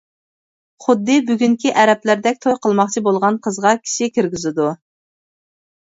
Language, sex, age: Uyghur, female, 30-39